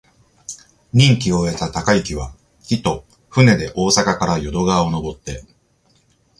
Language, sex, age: Japanese, male, 40-49